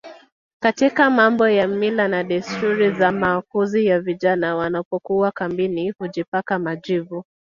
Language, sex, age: Swahili, female, 19-29